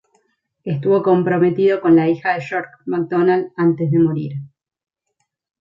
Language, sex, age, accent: Spanish, female, 40-49, Rioplatense: Argentina, Uruguay, este de Bolivia, Paraguay